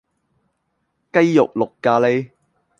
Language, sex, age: Cantonese, male, 19-29